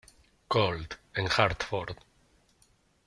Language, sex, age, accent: Spanish, male, 30-39, España: Norte peninsular (Asturias, Castilla y León, Cantabria, País Vasco, Navarra, Aragón, La Rioja, Guadalajara, Cuenca)